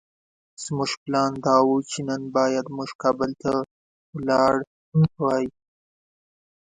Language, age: Pashto, 19-29